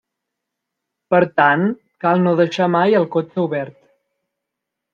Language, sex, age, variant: Catalan, male, 19-29, Central